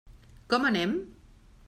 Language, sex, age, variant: Catalan, female, 60-69, Central